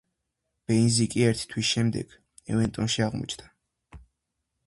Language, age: Georgian, under 19